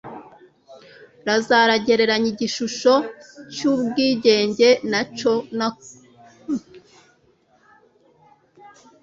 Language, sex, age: Kinyarwanda, female, 19-29